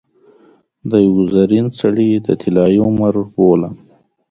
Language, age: Pashto, 30-39